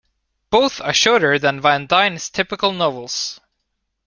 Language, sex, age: English, male, 19-29